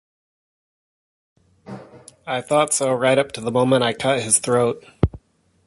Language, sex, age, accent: English, male, 30-39, United States English